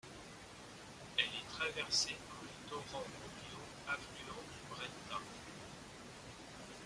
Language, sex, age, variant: French, male, 50-59, Français de métropole